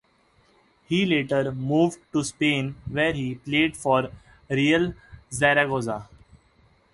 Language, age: English, under 19